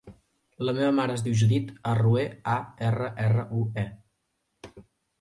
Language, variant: Catalan, Central